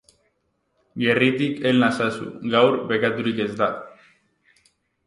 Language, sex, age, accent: Basque, female, 40-49, Mendebalekoa (Araba, Bizkaia, Gipuzkoako mendebaleko herri batzuk)